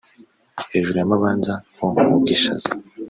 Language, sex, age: Kinyarwanda, male, 19-29